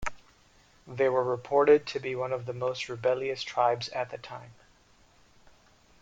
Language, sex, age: English, male, 30-39